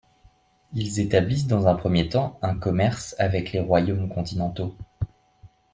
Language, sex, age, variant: French, male, 19-29, Français de métropole